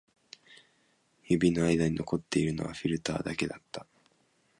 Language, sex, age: Japanese, male, 19-29